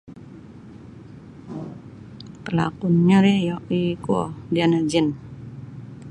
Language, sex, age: Sabah Bisaya, female, 60-69